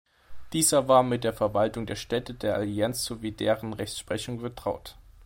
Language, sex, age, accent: German, male, 19-29, Deutschland Deutsch